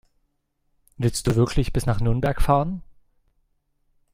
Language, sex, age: German, male, 30-39